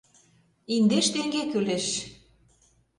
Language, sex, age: Mari, female, 50-59